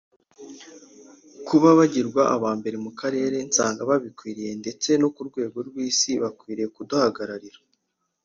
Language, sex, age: Kinyarwanda, male, 19-29